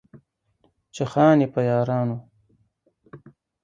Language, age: Pashto, 40-49